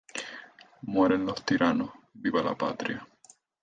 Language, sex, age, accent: Spanish, male, 19-29, Caribe: Cuba, Venezuela, Puerto Rico, República Dominicana, Panamá, Colombia caribeña, México caribeño, Costa del golfo de México